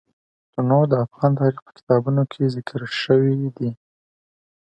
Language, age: Pashto, 19-29